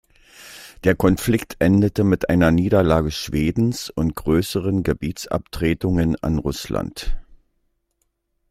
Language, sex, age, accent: German, male, 60-69, Deutschland Deutsch